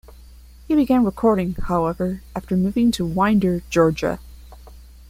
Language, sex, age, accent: English, female, 19-29, United States English